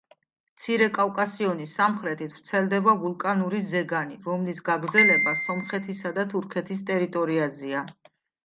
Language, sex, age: Georgian, female, 40-49